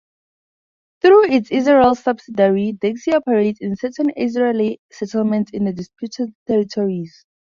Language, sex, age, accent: English, female, under 19, Southern African (South Africa, Zimbabwe, Namibia)